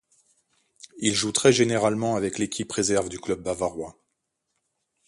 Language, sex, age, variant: French, male, 40-49, Français de métropole